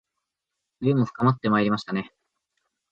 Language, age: Japanese, 19-29